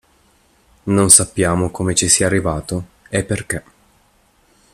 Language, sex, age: Italian, male, 19-29